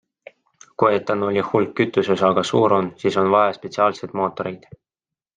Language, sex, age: Estonian, male, 19-29